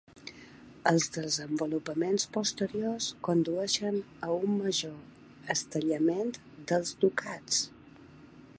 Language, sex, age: Catalan, female, 40-49